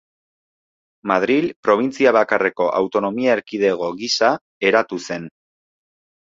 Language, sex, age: Basque, male, 19-29